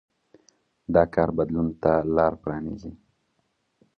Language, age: Pashto, 19-29